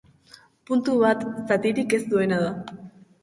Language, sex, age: Basque, female, under 19